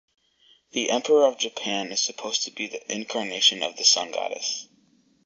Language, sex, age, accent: English, male, under 19, United States English